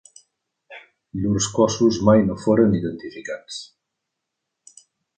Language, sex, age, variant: Catalan, male, 50-59, Septentrional